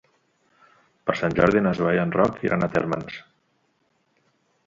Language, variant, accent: Catalan, Central, central